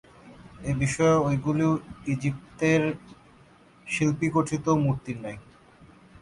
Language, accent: Bengali, শুদ্ধ বাংলা